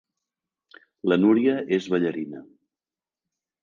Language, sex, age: Catalan, male, 50-59